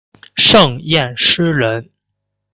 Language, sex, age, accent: Chinese, male, 19-29, 出生地：河北省